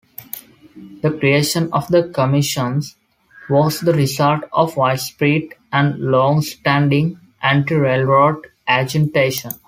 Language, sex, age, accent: English, male, 19-29, India and South Asia (India, Pakistan, Sri Lanka)